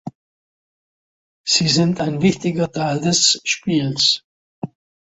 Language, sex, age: German, male, 70-79